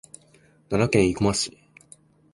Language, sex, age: Japanese, female, 19-29